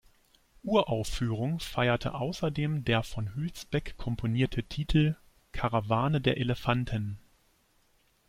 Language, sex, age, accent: German, male, 30-39, Deutschland Deutsch